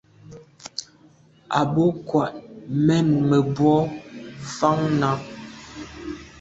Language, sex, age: Medumba, female, 19-29